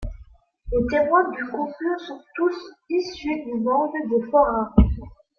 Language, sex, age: French, female, 19-29